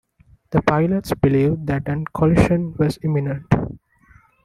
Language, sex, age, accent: English, male, 19-29, India and South Asia (India, Pakistan, Sri Lanka)